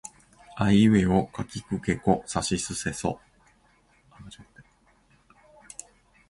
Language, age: Japanese, 40-49